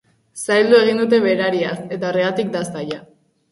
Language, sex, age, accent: Basque, female, under 19, Mendebalekoa (Araba, Bizkaia, Gipuzkoako mendebaleko herri batzuk)